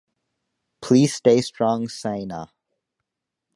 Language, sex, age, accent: English, male, under 19, United States English